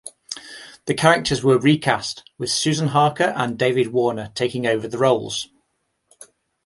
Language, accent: English, England English